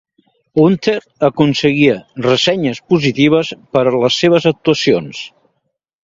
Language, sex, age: Catalan, male, 60-69